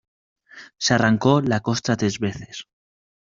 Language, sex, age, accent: Spanish, male, 19-29, España: Centro-Sur peninsular (Madrid, Toledo, Castilla-La Mancha)